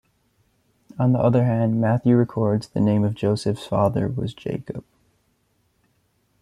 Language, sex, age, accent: English, male, 19-29, United States English